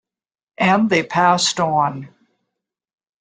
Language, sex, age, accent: English, female, 60-69, Canadian English